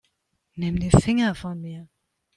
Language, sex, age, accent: German, female, 50-59, Deutschland Deutsch